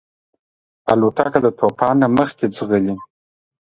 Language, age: Pashto, 30-39